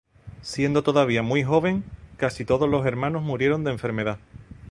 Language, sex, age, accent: Spanish, male, 40-49, España: Sur peninsular (Andalucia, Extremadura, Murcia)